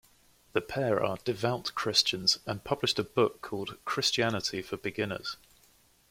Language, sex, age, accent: English, male, 19-29, England English